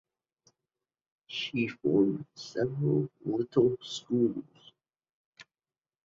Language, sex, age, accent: English, male, 30-39, United States English